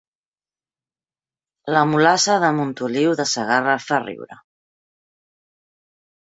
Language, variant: Catalan, Central